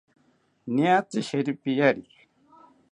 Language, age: South Ucayali Ashéninka, 60-69